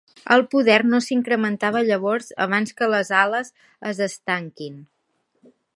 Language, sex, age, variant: Catalan, female, 19-29, Central